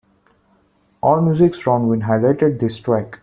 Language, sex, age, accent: English, male, 19-29, India and South Asia (India, Pakistan, Sri Lanka)